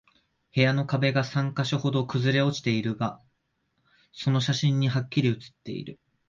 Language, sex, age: Japanese, male, 19-29